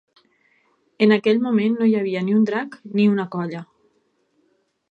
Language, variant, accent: Catalan, Tortosí, central